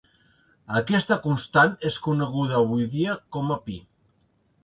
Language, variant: Catalan, Central